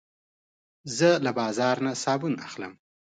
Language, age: Pashto, 30-39